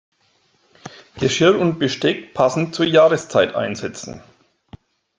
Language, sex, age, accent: German, male, 40-49, Deutschland Deutsch